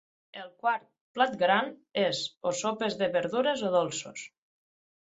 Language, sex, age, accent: Catalan, female, 19-29, Tortosí; Ebrenc